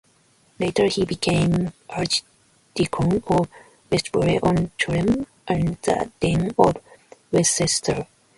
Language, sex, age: English, female, 19-29